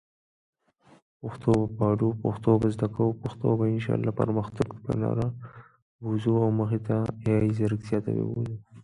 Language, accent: English, United States English